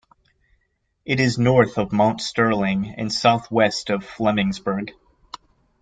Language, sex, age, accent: English, male, 30-39, United States English